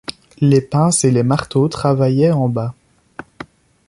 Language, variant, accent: French, Français d'Europe, Français de Belgique